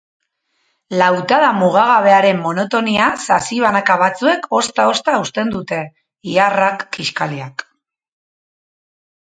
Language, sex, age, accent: Basque, female, 40-49, Mendebalekoa (Araba, Bizkaia, Gipuzkoako mendebaleko herri batzuk)